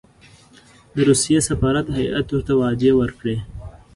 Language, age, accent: Pashto, 19-29, معیاري پښتو